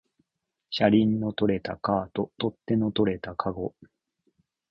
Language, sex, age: Japanese, male, 30-39